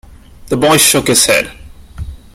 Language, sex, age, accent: English, male, 19-29, Singaporean English